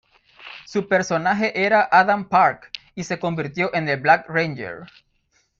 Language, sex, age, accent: Spanish, male, 19-29, América central